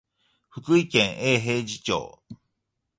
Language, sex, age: Japanese, male, 40-49